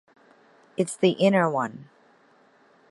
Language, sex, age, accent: English, female, 30-39, United States English